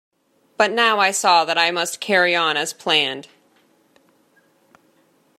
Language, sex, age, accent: English, female, 19-29, Canadian English